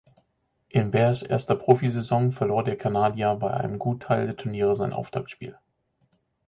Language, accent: German, Deutschland Deutsch